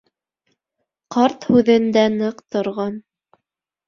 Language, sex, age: Bashkir, female, 19-29